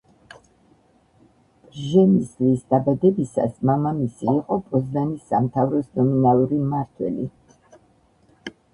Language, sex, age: Georgian, female, 70-79